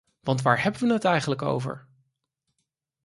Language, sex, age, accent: Dutch, male, 30-39, Nederlands Nederlands